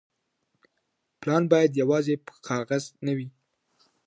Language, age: Pashto, 19-29